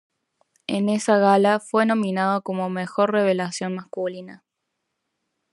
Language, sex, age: Spanish, female, 19-29